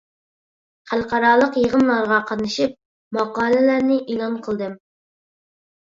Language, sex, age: Uyghur, female, under 19